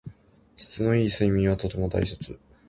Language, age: Japanese, 19-29